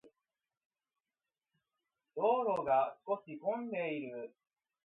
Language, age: Japanese, 30-39